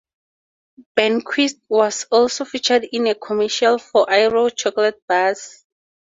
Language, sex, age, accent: English, female, 19-29, Southern African (South Africa, Zimbabwe, Namibia)